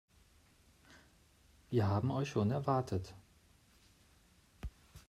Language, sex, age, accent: German, male, 40-49, Deutschland Deutsch